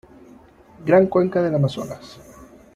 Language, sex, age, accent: Spanish, male, 30-39, Caribe: Cuba, Venezuela, Puerto Rico, República Dominicana, Panamá, Colombia caribeña, México caribeño, Costa del golfo de México